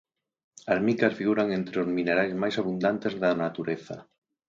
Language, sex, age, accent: Galician, male, 40-49, Central (gheada); Normativo (estándar)